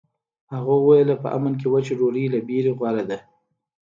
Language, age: Pashto, 30-39